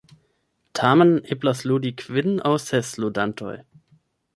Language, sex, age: Esperanto, male, 30-39